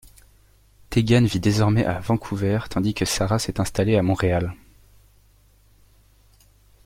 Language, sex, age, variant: French, male, 19-29, Français de métropole